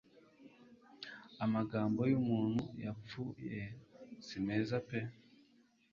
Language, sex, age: Kinyarwanda, male, 30-39